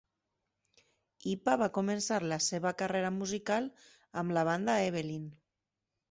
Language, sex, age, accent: Catalan, female, 40-49, valencià; Tortosí